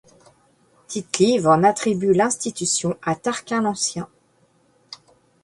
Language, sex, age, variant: French, female, 50-59, Français de métropole